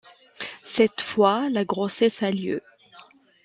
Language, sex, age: French, female, 19-29